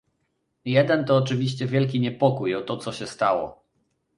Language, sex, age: Polish, male, 30-39